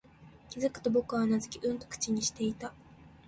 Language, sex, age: Japanese, female, 19-29